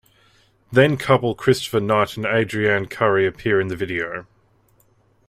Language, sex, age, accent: English, male, 30-39, Australian English